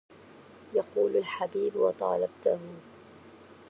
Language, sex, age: Arabic, female, 19-29